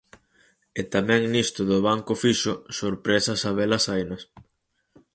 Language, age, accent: Galician, 19-29, Atlántico (seseo e gheada)